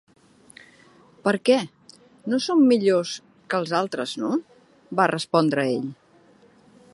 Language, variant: Catalan, Central